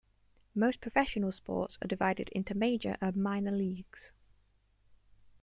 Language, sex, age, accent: English, female, 19-29, England English